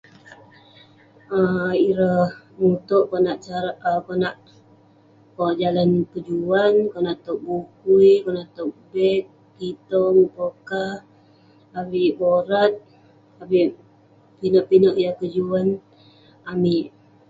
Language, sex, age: Western Penan, female, 19-29